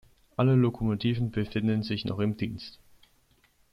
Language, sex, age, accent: German, male, 19-29, Deutschland Deutsch